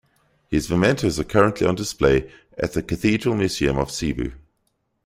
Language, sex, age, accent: English, male, 30-39, Southern African (South Africa, Zimbabwe, Namibia)